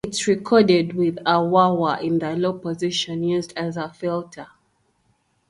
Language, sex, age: English, female, 19-29